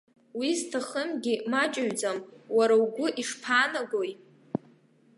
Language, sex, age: Abkhazian, female, under 19